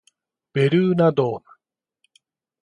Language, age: Japanese, 50-59